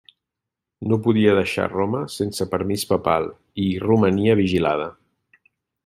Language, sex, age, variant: Catalan, male, 40-49, Central